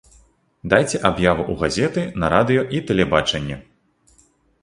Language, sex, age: Belarusian, male, 30-39